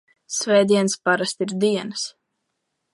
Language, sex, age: Latvian, female, under 19